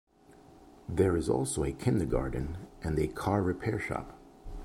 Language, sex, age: English, male, 40-49